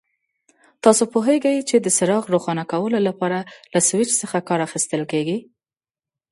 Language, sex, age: Pashto, female, 30-39